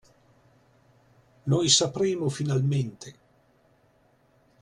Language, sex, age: Italian, male, 30-39